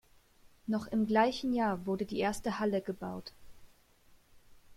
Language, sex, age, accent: German, female, 19-29, Deutschland Deutsch